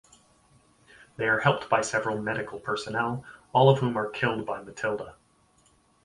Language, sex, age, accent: English, male, 30-39, Canadian English